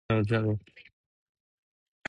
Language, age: English, 19-29